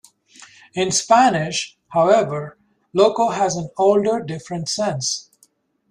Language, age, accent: English, 50-59, United States English